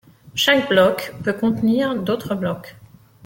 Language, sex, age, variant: French, female, 40-49, Français de métropole